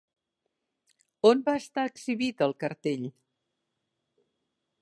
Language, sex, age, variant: Catalan, female, 60-69, Central